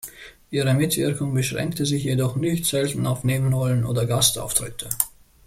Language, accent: German, Österreichisches Deutsch